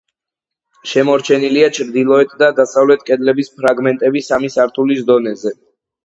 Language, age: Georgian, under 19